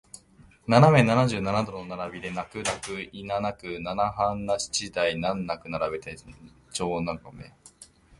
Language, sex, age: Japanese, male, 30-39